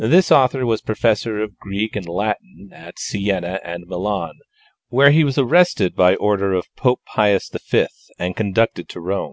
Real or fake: real